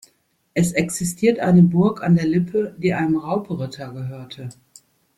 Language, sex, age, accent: German, female, 50-59, Deutschland Deutsch